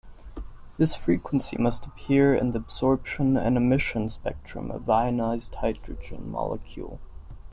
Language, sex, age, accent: English, male, 19-29, United States English